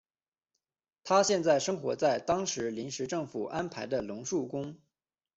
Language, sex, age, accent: Chinese, male, 19-29, 出生地：山西省